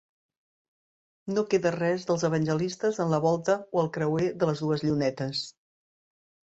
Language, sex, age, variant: Catalan, female, 50-59, Central